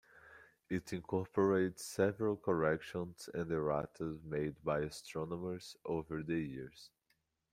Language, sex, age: English, male, 30-39